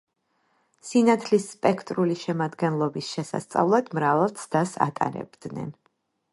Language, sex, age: Georgian, female, 40-49